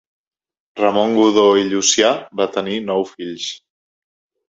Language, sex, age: Catalan, male, 40-49